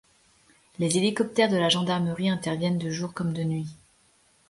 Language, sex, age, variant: French, female, 30-39, Français de métropole